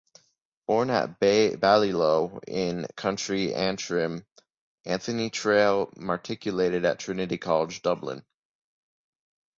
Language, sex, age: English, male, under 19